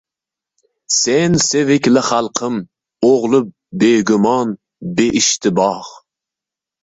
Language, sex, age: Uzbek, male, 19-29